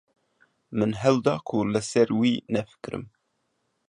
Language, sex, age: Kurdish, male, 30-39